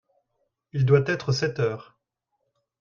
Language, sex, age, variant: French, male, 40-49, Français de métropole